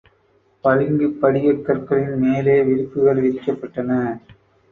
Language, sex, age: Tamil, male, 30-39